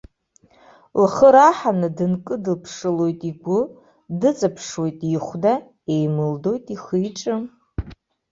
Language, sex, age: Abkhazian, female, 30-39